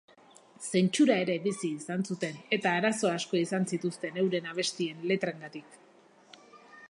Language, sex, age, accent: Basque, female, 40-49, Erdialdekoa edo Nafarra (Gipuzkoa, Nafarroa)